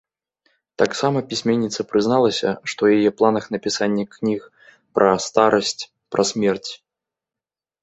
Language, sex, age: Belarusian, male, 30-39